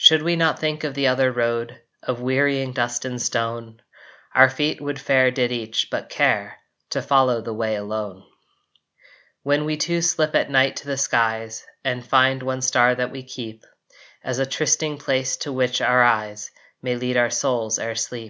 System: none